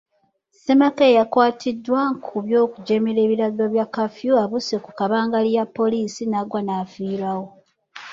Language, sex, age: Ganda, female, 30-39